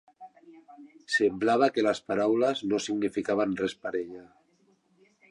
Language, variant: Catalan, Central